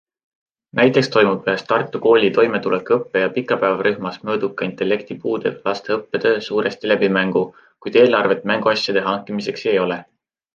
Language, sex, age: Estonian, male, 19-29